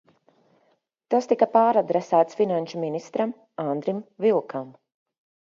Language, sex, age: Latvian, female, 40-49